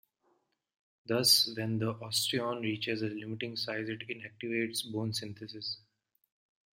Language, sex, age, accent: English, male, 19-29, India and South Asia (India, Pakistan, Sri Lanka)